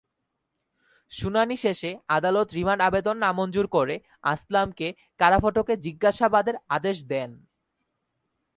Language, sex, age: Bengali, male, 19-29